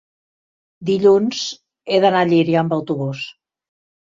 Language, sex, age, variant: Catalan, female, 50-59, Central